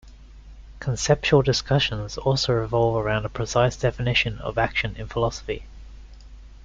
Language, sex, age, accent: English, male, 19-29, Australian English